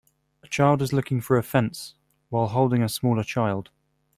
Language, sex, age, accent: English, male, 19-29, England English